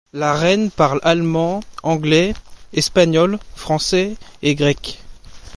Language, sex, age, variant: French, male, 19-29, Français de métropole